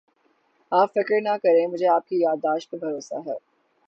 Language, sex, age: Urdu, female, 19-29